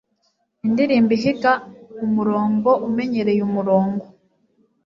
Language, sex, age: Kinyarwanda, female, 19-29